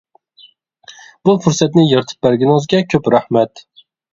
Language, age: Uyghur, 19-29